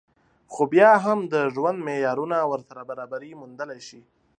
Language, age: Pashto, 19-29